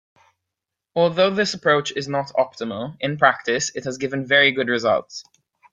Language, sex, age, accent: English, male, 19-29, England English